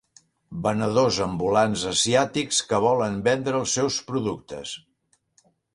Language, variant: Catalan, Central